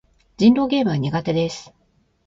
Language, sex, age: Japanese, female, 50-59